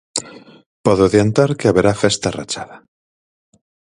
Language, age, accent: Galician, 40-49, Atlántico (seseo e gheada)